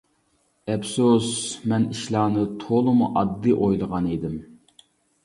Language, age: Uyghur, 40-49